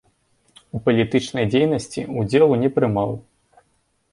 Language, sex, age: Belarusian, male, under 19